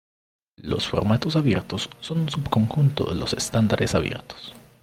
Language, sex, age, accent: Spanish, male, 19-29, Andino-Pacífico: Colombia, Perú, Ecuador, oeste de Bolivia y Venezuela andina